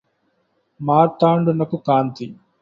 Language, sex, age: Telugu, male, 19-29